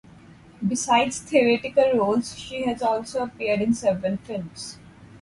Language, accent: English, India and South Asia (India, Pakistan, Sri Lanka)